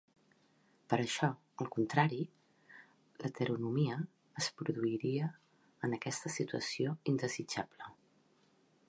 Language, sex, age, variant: Catalan, female, 50-59, Central